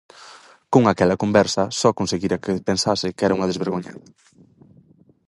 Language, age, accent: Galician, under 19, Central (gheada); Oriental (común en zona oriental)